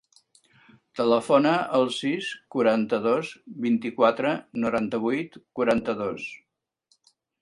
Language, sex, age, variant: Catalan, male, 70-79, Central